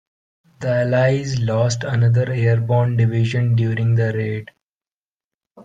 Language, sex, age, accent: English, male, 19-29, India and South Asia (India, Pakistan, Sri Lanka)